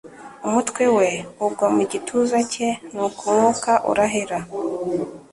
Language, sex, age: Kinyarwanda, female, 19-29